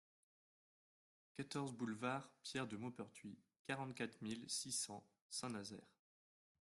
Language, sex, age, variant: French, male, 19-29, Français de métropole